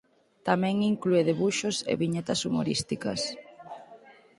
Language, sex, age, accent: Galician, female, 19-29, Normativo (estándar)